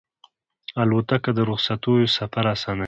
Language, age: Pashto, 19-29